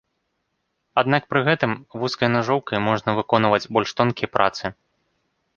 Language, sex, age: Belarusian, male, 19-29